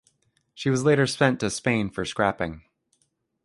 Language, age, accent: English, 30-39, United States English